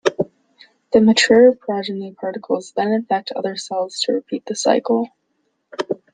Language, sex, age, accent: English, female, under 19, United States English